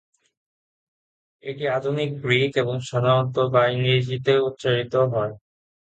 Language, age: Bengali, 19-29